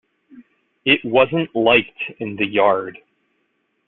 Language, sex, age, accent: English, male, 30-39, United States English